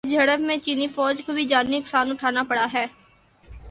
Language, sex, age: Urdu, female, 19-29